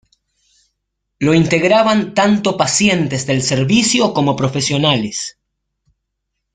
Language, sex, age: Spanish, male, 40-49